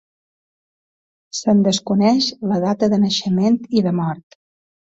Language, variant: Catalan, Balear